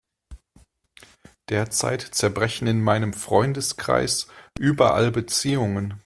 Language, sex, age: German, male, 40-49